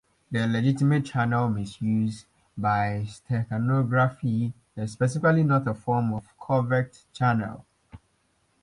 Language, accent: English, England English